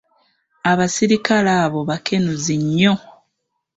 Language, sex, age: Ganda, female, 19-29